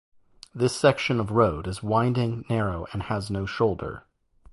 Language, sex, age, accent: English, male, 40-49, United States English